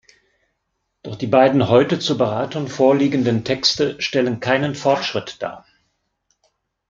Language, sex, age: German, male, 50-59